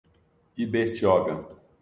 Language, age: Portuguese, 40-49